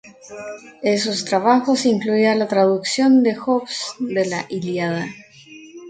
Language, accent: Spanish, Chileno: Chile, Cuyo